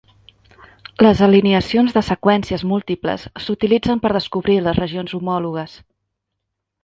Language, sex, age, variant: Catalan, female, 30-39, Central